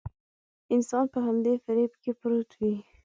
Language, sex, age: Pashto, female, 19-29